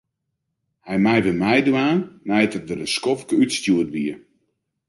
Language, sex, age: Western Frisian, male, 50-59